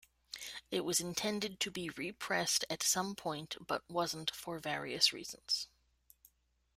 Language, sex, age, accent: English, female, 30-39, United States English